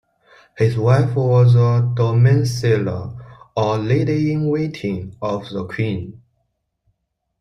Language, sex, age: English, male, 19-29